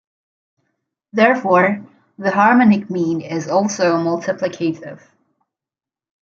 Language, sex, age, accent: English, female, 19-29, United States English